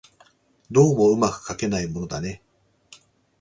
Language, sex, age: Japanese, male, 40-49